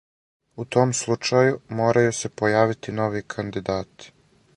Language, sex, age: Serbian, male, 19-29